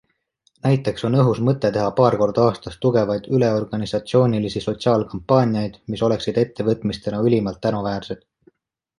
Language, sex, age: Estonian, male, 19-29